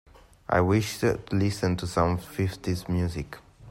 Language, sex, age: English, male, under 19